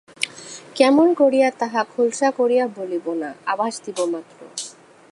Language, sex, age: Bengali, female, 19-29